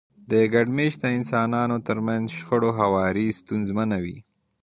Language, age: Pashto, 19-29